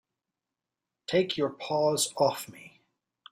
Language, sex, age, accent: English, male, 40-49, United States English